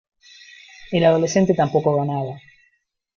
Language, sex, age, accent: Spanish, male, 40-49, Rioplatense: Argentina, Uruguay, este de Bolivia, Paraguay